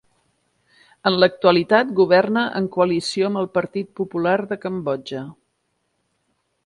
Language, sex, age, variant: Catalan, female, 50-59, Central